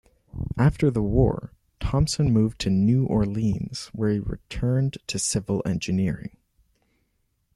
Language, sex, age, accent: English, male, under 19, Canadian English